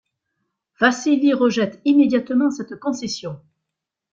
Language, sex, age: French, female, 60-69